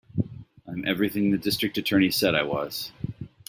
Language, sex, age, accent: English, male, 30-39, United States English